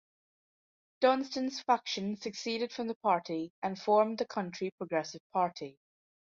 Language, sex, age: English, female, under 19